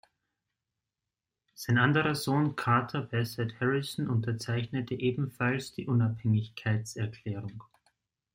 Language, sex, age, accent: German, male, 30-39, Österreichisches Deutsch